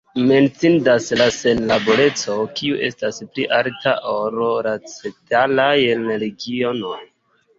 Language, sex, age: Esperanto, male, 19-29